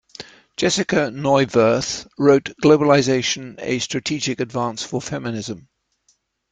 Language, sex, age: English, male, 70-79